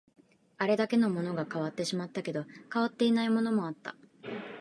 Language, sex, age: Japanese, female, 19-29